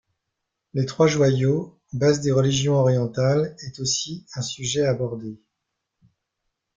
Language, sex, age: French, male, 40-49